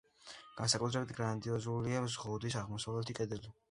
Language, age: Georgian, under 19